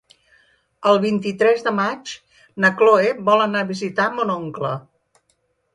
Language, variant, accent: Catalan, Central, central